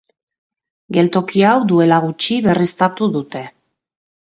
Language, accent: Basque, Mendebalekoa (Araba, Bizkaia, Gipuzkoako mendebaleko herri batzuk)